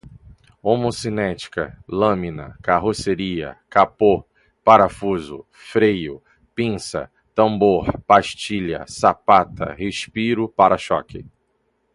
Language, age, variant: Portuguese, 30-39, Portuguese (Brasil)